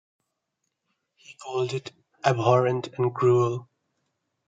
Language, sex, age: English, male, 19-29